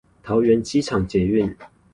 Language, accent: Chinese, 出生地：新北市